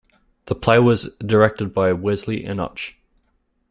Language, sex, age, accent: English, male, 19-29, Australian English